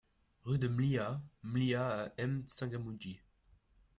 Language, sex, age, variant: French, male, under 19, Français de métropole